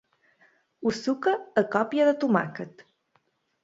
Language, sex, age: Catalan, female, 19-29